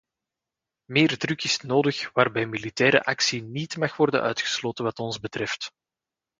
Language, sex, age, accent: Dutch, male, 40-49, Belgisch Nederlands